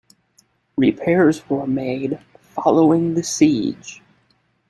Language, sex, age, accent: English, male, 40-49, United States English